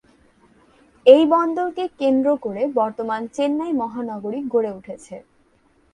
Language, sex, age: Bengali, female, 19-29